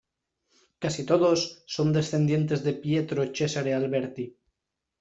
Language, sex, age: Spanish, male, 30-39